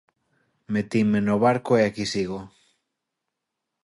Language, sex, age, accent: Galician, male, 19-29, Oriental (común en zona oriental)